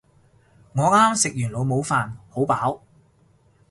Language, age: Cantonese, 40-49